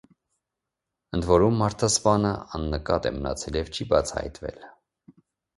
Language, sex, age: Armenian, male, 30-39